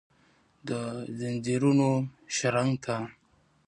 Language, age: Pashto, 19-29